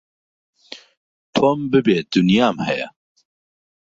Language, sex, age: Central Kurdish, male, 40-49